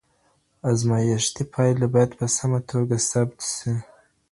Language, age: Pashto, 19-29